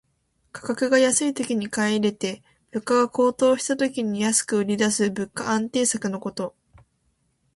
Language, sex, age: Japanese, female, 19-29